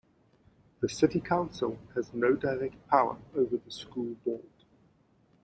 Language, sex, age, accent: English, male, 40-49, Southern African (South Africa, Zimbabwe, Namibia)